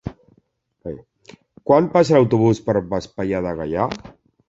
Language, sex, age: Catalan, male, 50-59